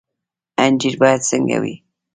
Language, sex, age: Pashto, female, 50-59